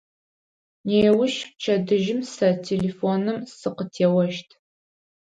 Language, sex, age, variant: Adyghe, female, 19-29, Адыгабзэ (Кирил, пстэумэ зэдыряе)